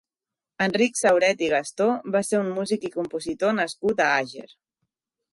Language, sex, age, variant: Catalan, female, 30-39, Central